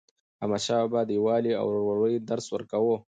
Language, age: Pashto, 40-49